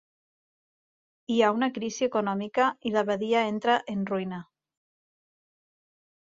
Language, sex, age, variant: Catalan, female, 30-39, Nord-Occidental